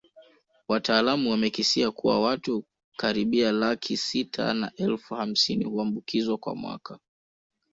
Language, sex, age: Swahili, male, 19-29